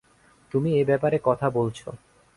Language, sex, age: Bengali, male, 19-29